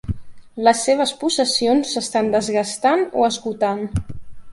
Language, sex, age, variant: Catalan, female, 19-29, Central